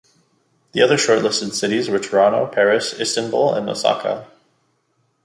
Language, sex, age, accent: English, male, 30-39, Canadian English